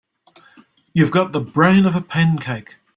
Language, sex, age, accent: English, male, 60-69, New Zealand English